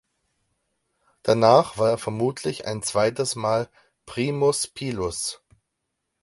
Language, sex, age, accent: German, male, 30-39, Deutschland Deutsch